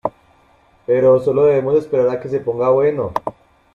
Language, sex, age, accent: Spanish, male, 19-29, Andino-Pacífico: Colombia, Perú, Ecuador, oeste de Bolivia y Venezuela andina